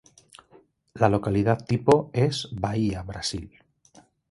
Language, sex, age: Spanish, male, 40-49